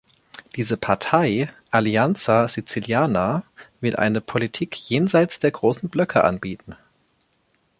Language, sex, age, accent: German, male, 19-29, Deutschland Deutsch